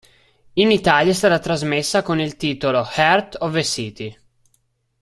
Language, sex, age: Italian, male, 19-29